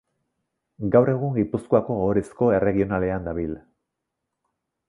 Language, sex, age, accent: Basque, male, 40-49, Erdialdekoa edo Nafarra (Gipuzkoa, Nafarroa)